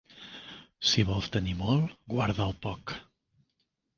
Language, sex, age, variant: Catalan, male, 40-49, Central